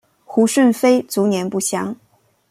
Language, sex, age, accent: Chinese, female, 30-39, 出生地：吉林省